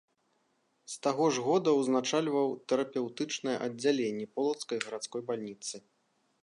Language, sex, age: Belarusian, male, 40-49